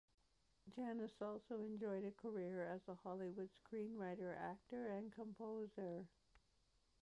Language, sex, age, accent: English, female, 60-69, Canadian English